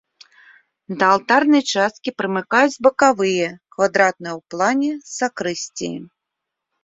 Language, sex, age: Belarusian, female, 40-49